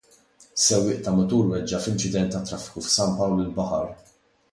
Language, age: Maltese, 19-29